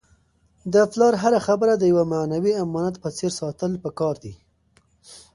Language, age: Pashto, 19-29